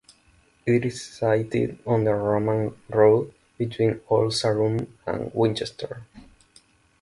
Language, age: English, 19-29